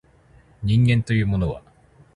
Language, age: Japanese, 30-39